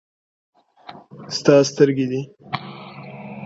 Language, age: Pashto, 19-29